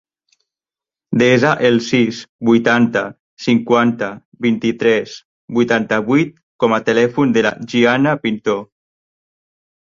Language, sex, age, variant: Catalan, male, 30-39, Central